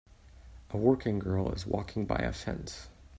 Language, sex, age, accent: English, male, 19-29, United States English